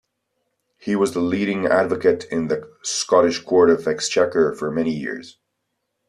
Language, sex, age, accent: English, male, 30-39, United States English